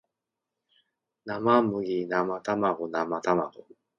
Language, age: Japanese, 40-49